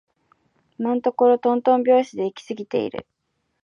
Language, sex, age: Japanese, female, 19-29